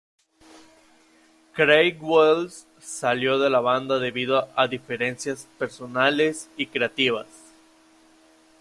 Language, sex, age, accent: Spanish, male, 19-29, México